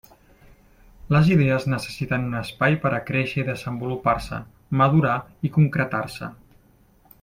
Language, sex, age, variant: Catalan, male, 40-49, Central